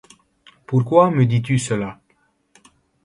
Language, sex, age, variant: French, male, 19-29, Français de métropole